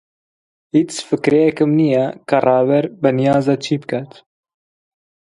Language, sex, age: Central Kurdish, male, 19-29